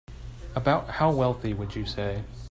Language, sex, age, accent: English, male, 19-29, United States English